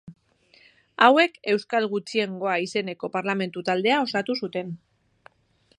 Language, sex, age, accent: Basque, female, 30-39, Erdialdekoa edo Nafarra (Gipuzkoa, Nafarroa)